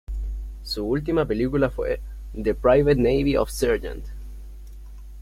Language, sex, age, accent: Spanish, male, under 19, Chileno: Chile, Cuyo